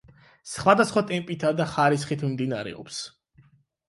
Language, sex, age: Georgian, male, 30-39